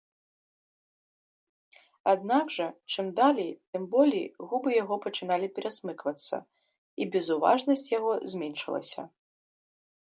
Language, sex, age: Belarusian, female, 19-29